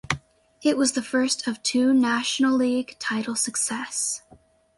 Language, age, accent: English, under 19, United States English